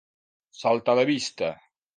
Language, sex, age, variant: Catalan, male, 19-29, Septentrional